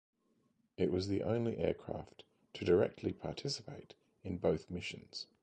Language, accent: English, Australian English